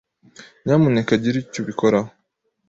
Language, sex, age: Kinyarwanda, male, 30-39